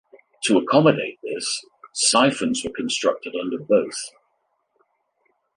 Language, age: English, 60-69